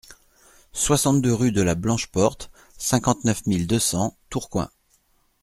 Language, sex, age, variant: French, male, 40-49, Français de métropole